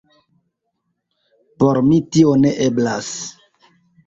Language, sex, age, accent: Esperanto, male, 30-39, Internacia